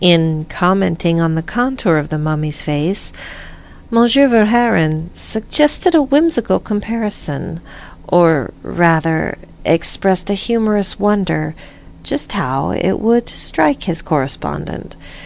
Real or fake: real